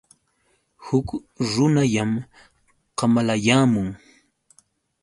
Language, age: Yauyos Quechua, 30-39